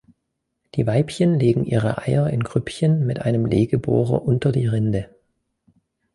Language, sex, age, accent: German, male, 19-29, Deutschland Deutsch